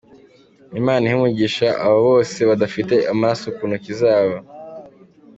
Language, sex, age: Kinyarwanda, male, under 19